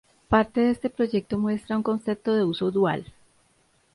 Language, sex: Spanish, female